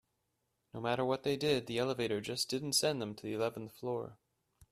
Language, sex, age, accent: English, male, 40-49, Canadian English